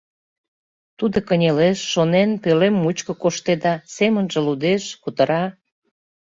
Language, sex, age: Mari, female, 40-49